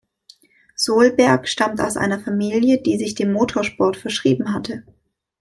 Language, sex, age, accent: German, female, 19-29, Deutschland Deutsch